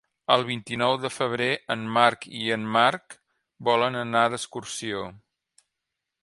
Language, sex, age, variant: Catalan, male, 40-49, Central